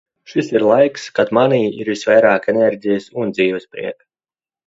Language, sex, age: Latvian, male, 30-39